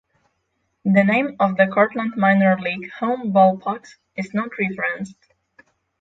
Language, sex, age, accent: English, female, 19-29, Slavic; polish